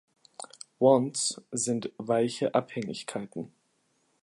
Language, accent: German, Deutschland Deutsch